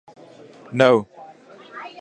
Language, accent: English, England English